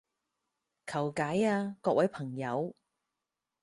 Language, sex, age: Cantonese, female, 30-39